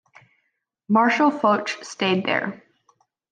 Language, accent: English, United States English